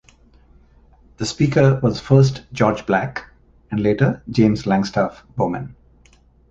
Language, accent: English, United States English